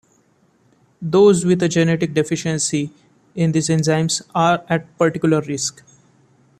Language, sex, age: English, male, 19-29